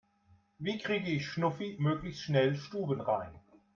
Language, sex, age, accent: German, male, 60-69, Deutschland Deutsch